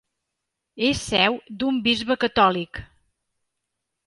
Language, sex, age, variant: Catalan, female, 50-59, Central